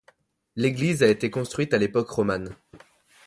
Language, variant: French, Français de métropole